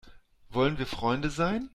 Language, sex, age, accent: German, male, 40-49, Deutschland Deutsch